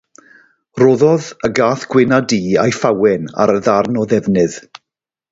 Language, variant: Welsh, South-Western Welsh